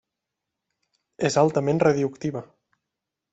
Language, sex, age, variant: Catalan, male, 30-39, Central